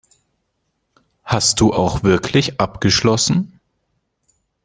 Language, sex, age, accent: German, male, 19-29, Deutschland Deutsch